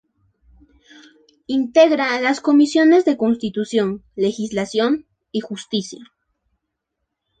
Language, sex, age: Spanish, female, 19-29